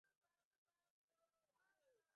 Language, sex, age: Swahili, female, 19-29